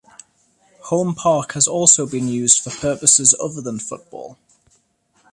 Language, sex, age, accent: English, male, 19-29, England English